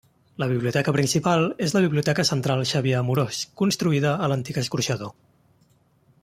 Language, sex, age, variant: Catalan, male, 30-39, Central